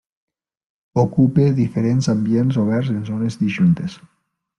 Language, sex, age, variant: Catalan, male, 19-29, Nord-Occidental